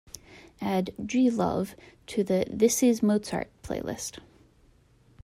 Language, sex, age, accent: English, female, 30-39, United States English